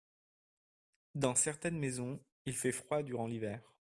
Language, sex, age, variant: French, male, 19-29, Français de métropole